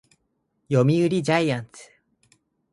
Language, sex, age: Japanese, male, 19-29